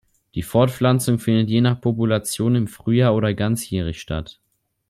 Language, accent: German, Deutschland Deutsch